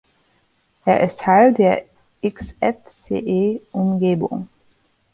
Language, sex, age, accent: German, female, 30-39, Amerikanisches Deutsch